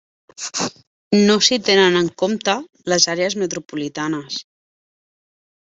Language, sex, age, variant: Catalan, female, 30-39, Central